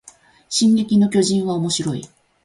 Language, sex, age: Japanese, female, 50-59